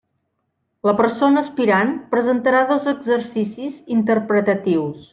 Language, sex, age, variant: Catalan, female, 30-39, Central